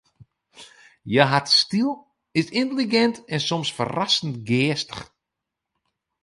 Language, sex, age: Western Frisian, male, 30-39